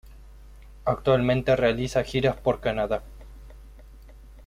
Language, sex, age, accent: Spanish, male, 30-39, Rioplatense: Argentina, Uruguay, este de Bolivia, Paraguay